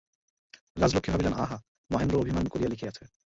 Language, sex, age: Bengali, male, 19-29